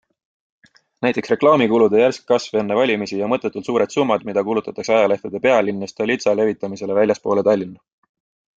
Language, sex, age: Estonian, male, 19-29